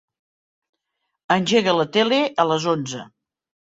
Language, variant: Catalan, Central